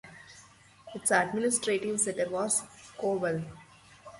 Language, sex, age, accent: English, female, 19-29, United States English